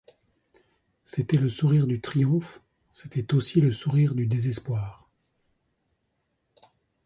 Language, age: French, 40-49